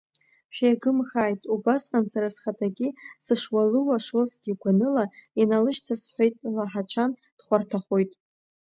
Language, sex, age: Abkhazian, female, under 19